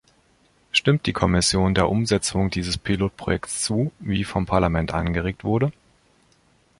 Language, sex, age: German, male, 30-39